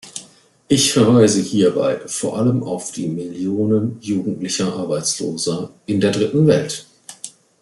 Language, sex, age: German, male, 40-49